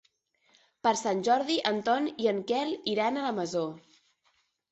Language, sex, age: Catalan, male, 30-39